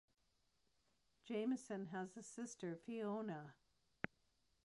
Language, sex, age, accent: English, female, 60-69, Canadian English